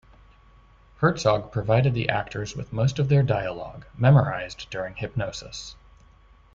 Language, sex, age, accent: English, male, 19-29, United States English